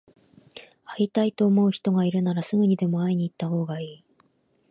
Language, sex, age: Japanese, female, 19-29